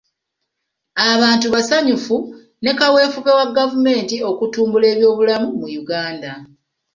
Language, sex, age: Ganda, female, 30-39